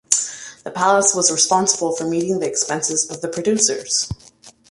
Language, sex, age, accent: English, female, 30-39, United States English